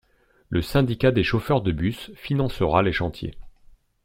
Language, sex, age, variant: French, male, 40-49, Français de métropole